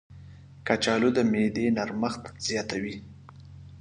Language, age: Pashto, 30-39